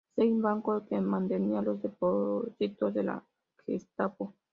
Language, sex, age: Spanish, female, 19-29